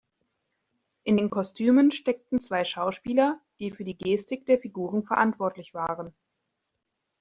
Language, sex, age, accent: German, female, 19-29, Deutschland Deutsch